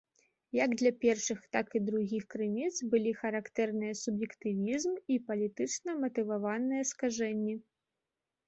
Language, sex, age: Belarusian, female, 19-29